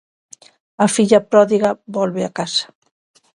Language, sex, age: Galician, female, 50-59